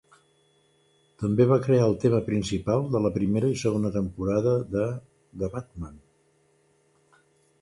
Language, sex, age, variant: Catalan, male, 70-79, Central